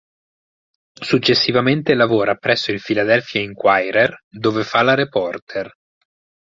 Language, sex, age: Italian, male, 19-29